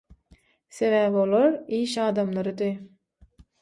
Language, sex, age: Turkmen, female, 19-29